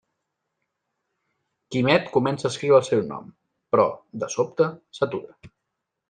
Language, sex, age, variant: Catalan, male, 30-39, Central